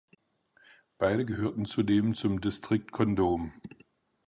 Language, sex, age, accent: German, male, 50-59, Deutschland Deutsch